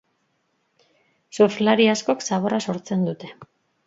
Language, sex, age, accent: Basque, female, 40-49, Mendebalekoa (Araba, Bizkaia, Gipuzkoako mendebaleko herri batzuk)